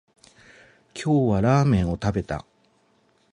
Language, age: Japanese, 50-59